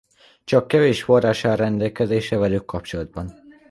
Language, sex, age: Hungarian, male, under 19